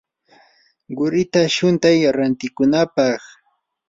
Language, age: Yanahuanca Pasco Quechua, 19-29